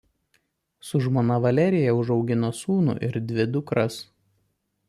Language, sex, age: Lithuanian, male, 30-39